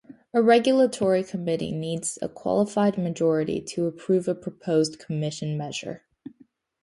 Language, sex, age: English, female, under 19